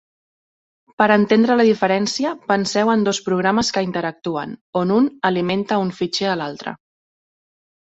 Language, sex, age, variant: Catalan, female, 19-29, Central